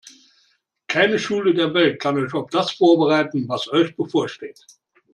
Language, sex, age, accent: German, male, 60-69, Deutschland Deutsch